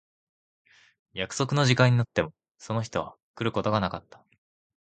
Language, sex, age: Japanese, male, 19-29